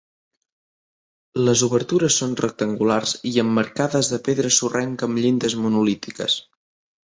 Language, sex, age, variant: Catalan, male, under 19, Septentrional